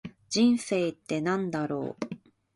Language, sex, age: Japanese, female, 19-29